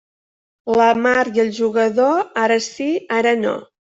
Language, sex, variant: Catalan, female, Central